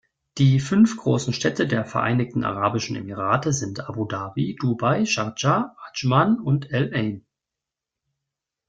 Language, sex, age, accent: German, male, 30-39, Deutschland Deutsch